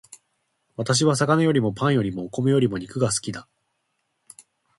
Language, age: Japanese, 19-29